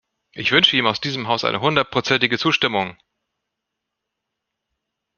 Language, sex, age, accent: German, male, 40-49, Deutschland Deutsch